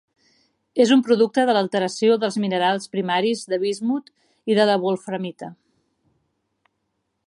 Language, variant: Catalan, Central